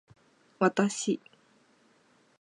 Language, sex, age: Japanese, female, 19-29